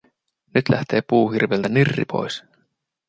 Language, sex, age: Finnish, male, 30-39